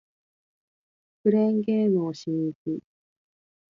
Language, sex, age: Japanese, female, 30-39